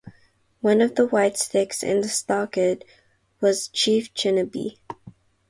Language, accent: English, United States English; Filipino